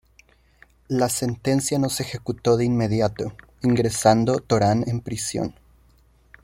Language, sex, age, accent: Spanish, male, 19-29, México